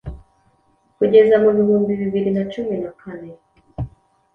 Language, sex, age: Kinyarwanda, female, 30-39